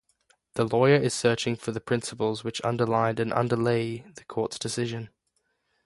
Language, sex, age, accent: English, male, under 19, Australian English; Canadian English